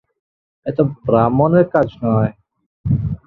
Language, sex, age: Bengali, male, 19-29